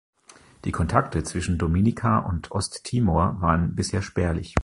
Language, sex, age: German, male, 40-49